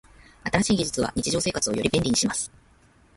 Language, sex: Japanese, female